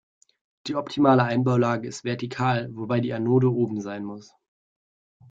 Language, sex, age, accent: German, male, 19-29, Deutschland Deutsch